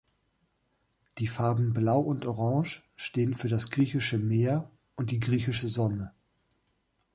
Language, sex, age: German, male, 40-49